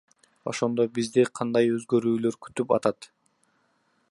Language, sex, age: Kyrgyz, female, 19-29